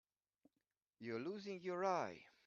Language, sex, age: English, male, 50-59